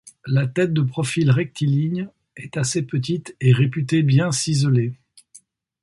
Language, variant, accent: French, Français de métropole, Parisien